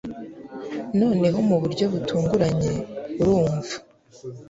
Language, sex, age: Kinyarwanda, female, under 19